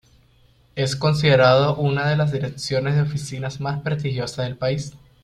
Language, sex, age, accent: Spanish, male, under 19, Caribe: Cuba, Venezuela, Puerto Rico, República Dominicana, Panamá, Colombia caribeña, México caribeño, Costa del golfo de México